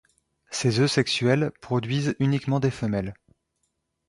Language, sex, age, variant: French, male, 19-29, Français de métropole